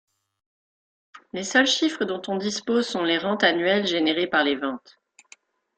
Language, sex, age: French, female, 30-39